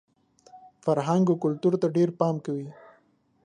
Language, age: Pashto, 19-29